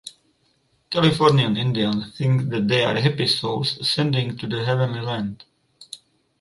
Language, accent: English, United States English; England English